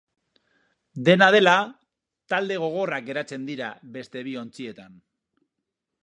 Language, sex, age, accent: Basque, male, 30-39, Mendebalekoa (Araba, Bizkaia, Gipuzkoako mendebaleko herri batzuk)